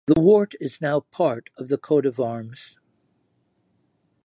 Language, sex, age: English, male, 70-79